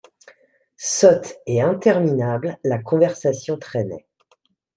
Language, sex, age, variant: French, female, 50-59, Français de métropole